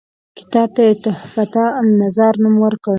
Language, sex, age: Pashto, female, 19-29